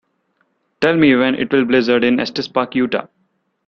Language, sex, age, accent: English, male, 19-29, India and South Asia (India, Pakistan, Sri Lanka)